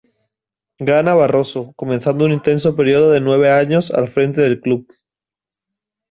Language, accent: Spanish, España: Sur peninsular (Andalucia, Extremadura, Murcia)